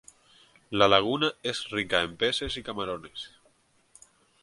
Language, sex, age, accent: Spanish, male, 19-29, España: Islas Canarias